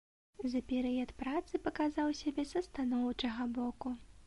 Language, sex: Belarusian, female